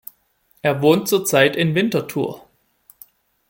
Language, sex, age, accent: German, male, 19-29, Deutschland Deutsch